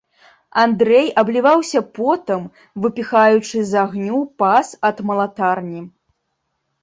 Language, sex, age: Belarusian, female, 30-39